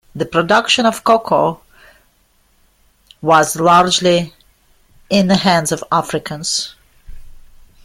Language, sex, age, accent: English, female, 50-59, United States English